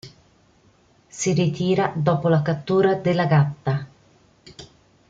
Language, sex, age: Italian, female, 50-59